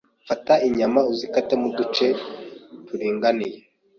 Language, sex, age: Kinyarwanda, male, 19-29